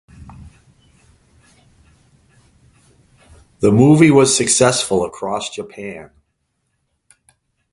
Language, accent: English, United States English